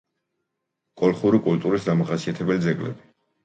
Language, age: Georgian, 19-29